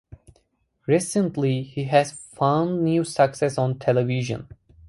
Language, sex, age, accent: English, male, 19-29, United States English